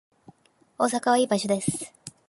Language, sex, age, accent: Japanese, female, 19-29, 標準語